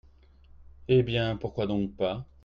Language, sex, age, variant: French, male, 30-39, Français de métropole